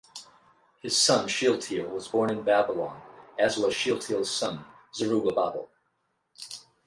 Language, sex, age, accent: English, male, 50-59, United States English